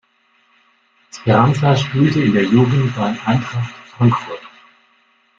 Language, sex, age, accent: German, male, 50-59, Deutschland Deutsch